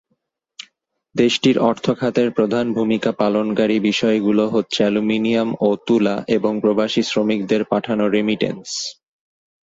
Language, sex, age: Bengali, male, 19-29